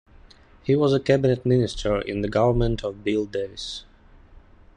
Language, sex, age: English, male, 19-29